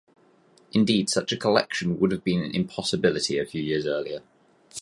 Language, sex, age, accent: English, male, 19-29, England English